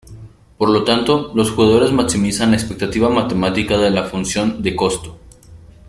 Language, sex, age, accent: Spanish, male, 19-29, México